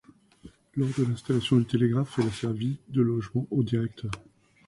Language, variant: French, Français de métropole